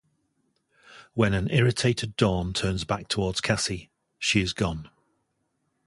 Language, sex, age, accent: English, male, 60-69, England English